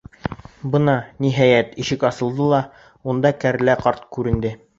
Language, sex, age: Bashkir, male, 19-29